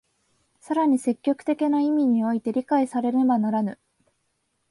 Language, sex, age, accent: Japanese, female, 19-29, 関東